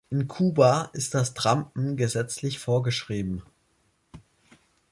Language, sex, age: German, male, under 19